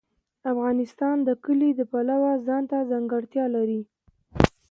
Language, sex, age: Pashto, female, 19-29